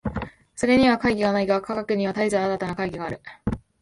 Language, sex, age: Japanese, female, 19-29